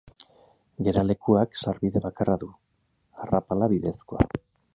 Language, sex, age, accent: Basque, male, 50-59, Erdialdekoa edo Nafarra (Gipuzkoa, Nafarroa)